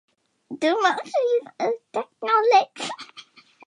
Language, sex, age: Welsh, female, under 19